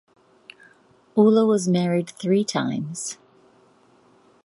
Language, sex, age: English, female, 40-49